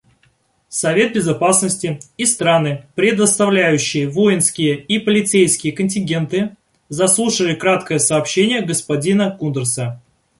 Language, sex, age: Russian, male, 19-29